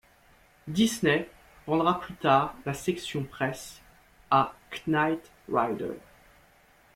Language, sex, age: French, male, 30-39